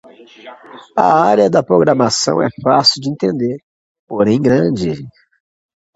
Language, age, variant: Portuguese, 40-49, Portuguese (Brasil)